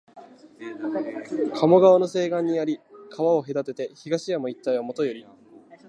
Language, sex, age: Japanese, male, 19-29